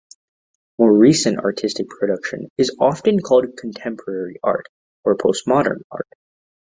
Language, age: English, under 19